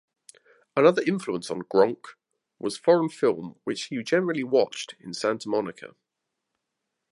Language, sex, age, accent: English, male, 40-49, England English